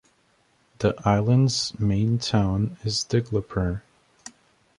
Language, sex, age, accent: English, male, 19-29, United States English